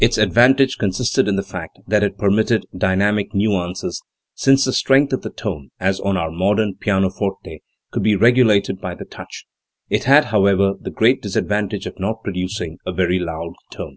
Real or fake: real